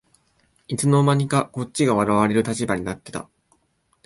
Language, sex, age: Japanese, male, 19-29